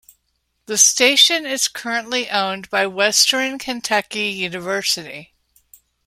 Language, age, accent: English, 60-69, United States English